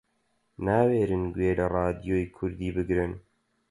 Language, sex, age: Central Kurdish, male, 30-39